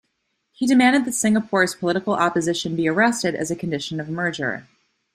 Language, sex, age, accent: English, female, 30-39, United States English